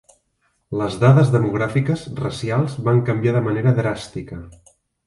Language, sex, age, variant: Catalan, male, 40-49, Central